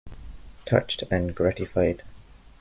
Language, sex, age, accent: English, male, 19-29, England English